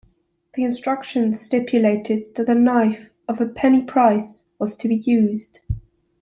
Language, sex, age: English, male, 19-29